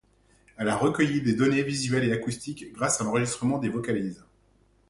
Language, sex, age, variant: French, male, 40-49, Français de métropole